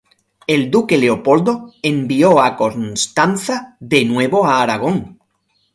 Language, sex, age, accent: Spanish, male, 50-59, España: Sur peninsular (Andalucia, Extremadura, Murcia)